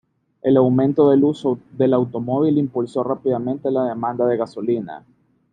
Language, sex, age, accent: Spanish, male, 19-29, América central